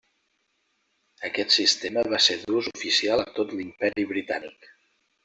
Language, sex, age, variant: Catalan, male, 40-49, Central